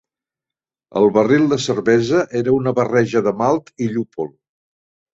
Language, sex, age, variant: Catalan, male, 70-79, Central